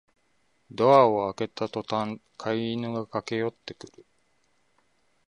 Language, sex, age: Japanese, male, 30-39